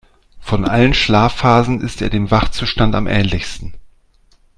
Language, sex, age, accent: German, male, 40-49, Deutschland Deutsch